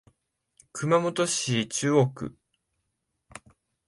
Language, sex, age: Japanese, male, 19-29